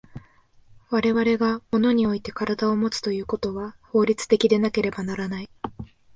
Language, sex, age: Japanese, female, 19-29